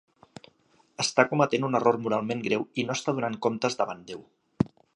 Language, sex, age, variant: Catalan, male, 50-59, Central